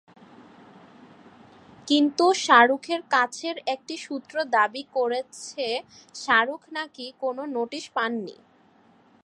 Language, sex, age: Bengali, male, 19-29